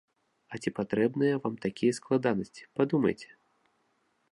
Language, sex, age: Belarusian, male, 30-39